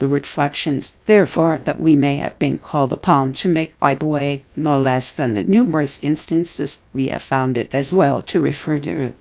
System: TTS, GlowTTS